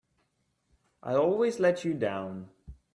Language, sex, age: English, male, 19-29